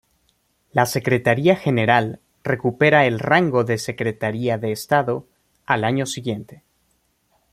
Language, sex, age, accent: Spanish, male, 19-29, México